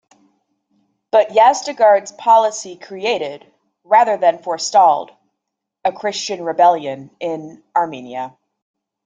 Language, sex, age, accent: English, female, 30-39, United States English